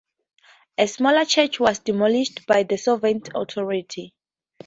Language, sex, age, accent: English, female, 19-29, Southern African (South Africa, Zimbabwe, Namibia)